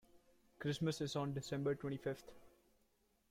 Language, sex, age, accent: English, male, 19-29, India and South Asia (India, Pakistan, Sri Lanka)